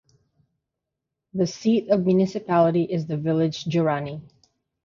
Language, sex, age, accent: English, female, 30-39, Canadian English; Filipino